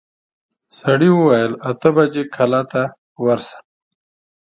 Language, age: Pashto, 40-49